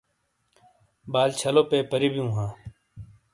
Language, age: Shina, 30-39